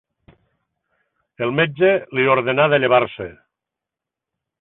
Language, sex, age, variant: Catalan, male, 50-59, Septentrional